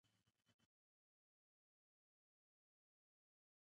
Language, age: Pashto, 19-29